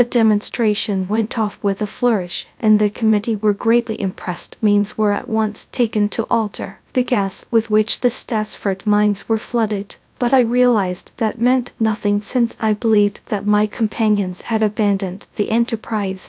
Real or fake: fake